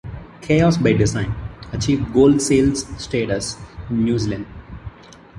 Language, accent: English, India and South Asia (India, Pakistan, Sri Lanka)